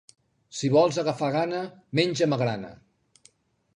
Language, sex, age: Catalan, male, 50-59